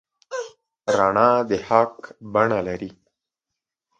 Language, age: Pashto, 19-29